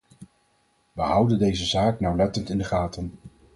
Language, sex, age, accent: Dutch, male, 40-49, Nederlands Nederlands